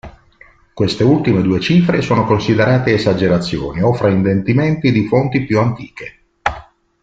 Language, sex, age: Italian, male, 50-59